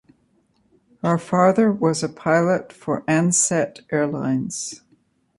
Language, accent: English, United States English